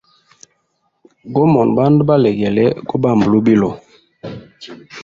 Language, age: Hemba, 19-29